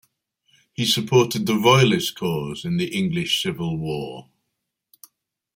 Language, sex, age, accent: English, male, 50-59, England English